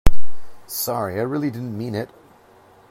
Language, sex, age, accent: English, male, 40-49, United States English